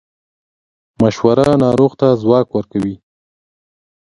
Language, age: Pashto, 19-29